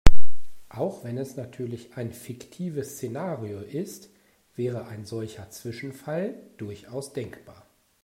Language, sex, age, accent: German, male, 40-49, Deutschland Deutsch